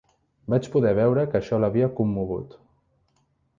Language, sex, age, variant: Catalan, male, 19-29, Central